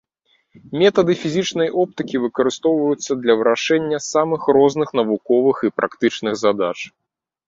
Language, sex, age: Belarusian, male, 30-39